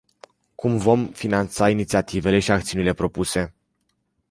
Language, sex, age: Romanian, male, 19-29